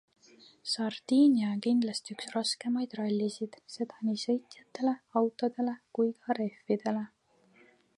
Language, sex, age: Estonian, female, 19-29